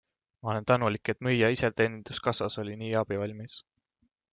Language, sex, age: Estonian, male, 19-29